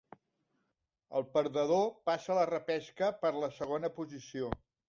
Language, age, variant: Catalan, 50-59, Central